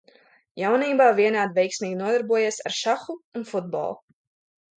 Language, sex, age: Latvian, female, under 19